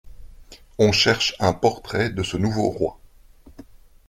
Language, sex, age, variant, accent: French, male, 40-49, Français d'Europe, Français de Belgique